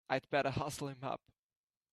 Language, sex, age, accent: English, male, under 19, United States English